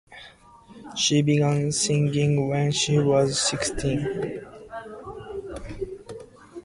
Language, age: English, 19-29